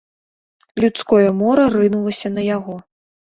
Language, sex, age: Belarusian, female, 19-29